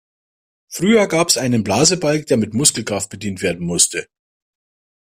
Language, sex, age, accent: German, male, 40-49, Deutschland Deutsch